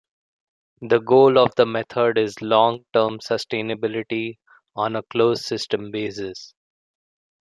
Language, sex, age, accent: English, male, 30-39, India and South Asia (India, Pakistan, Sri Lanka)